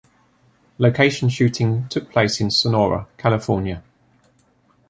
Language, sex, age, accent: English, male, 40-49, England English